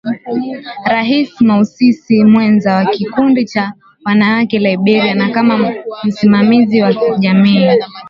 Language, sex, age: Swahili, female, 19-29